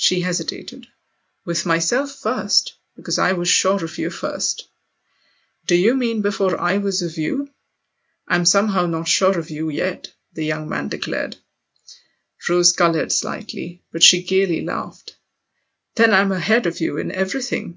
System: none